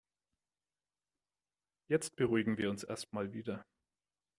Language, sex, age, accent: German, male, 30-39, Deutschland Deutsch